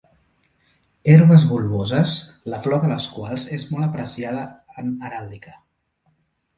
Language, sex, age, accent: Catalan, male, 30-39, central; nord-occidental; septentrional